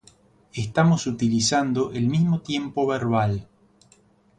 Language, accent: Spanish, Rioplatense: Argentina, Uruguay, este de Bolivia, Paraguay